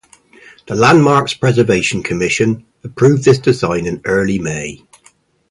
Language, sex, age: English, male, 50-59